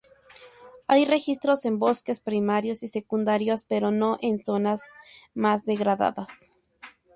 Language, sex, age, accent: Spanish, female, 19-29, México